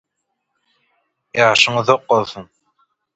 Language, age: Turkmen, 19-29